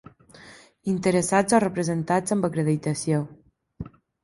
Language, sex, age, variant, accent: Catalan, female, 19-29, Balear, mallorquí